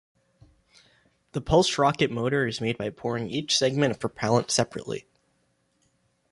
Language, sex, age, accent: English, male, 19-29, United States English